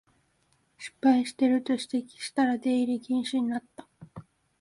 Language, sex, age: Japanese, female, 19-29